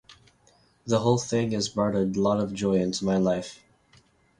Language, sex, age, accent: English, male, under 19, United States English